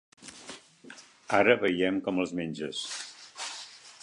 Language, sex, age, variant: Catalan, male, 60-69, Central